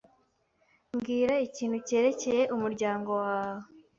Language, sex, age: Kinyarwanda, female, 19-29